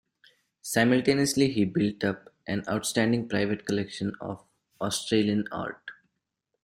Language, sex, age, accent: English, male, 19-29, India and South Asia (India, Pakistan, Sri Lanka)